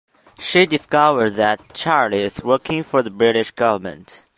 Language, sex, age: English, male, under 19